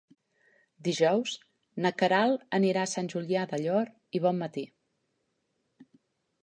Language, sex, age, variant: Catalan, female, 40-49, Central